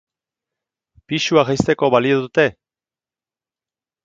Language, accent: Basque, Mendebalekoa (Araba, Bizkaia, Gipuzkoako mendebaleko herri batzuk)